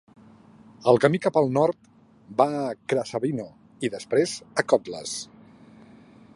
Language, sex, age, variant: Catalan, male, 50-59, Central